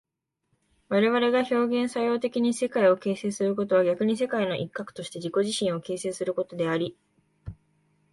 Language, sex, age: Japanese, female, 19-29